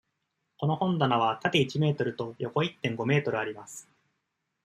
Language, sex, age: Japanese, male, 19-29